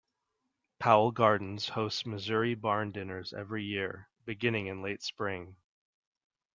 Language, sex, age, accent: English, male, 30-39, United States English